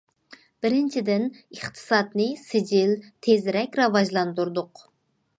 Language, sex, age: Uyghur, female, 19-29